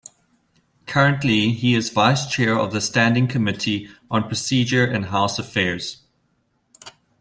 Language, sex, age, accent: English, male, 19-29, Southern African (South Africa, Zimbabwe, Namibia)